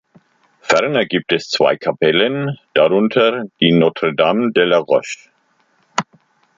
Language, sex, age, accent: German, male, 50-59, Deutschland Deutsch